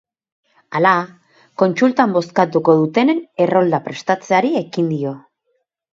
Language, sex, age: Basque, female, 40-49